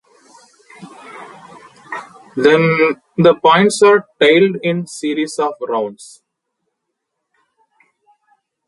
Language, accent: English, India and South Asia (India, Pakistan, Sri Lanka)